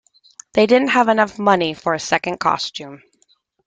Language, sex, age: English, female, 40-49